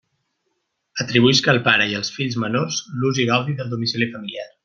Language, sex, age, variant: Catalan, male, 30-39, Central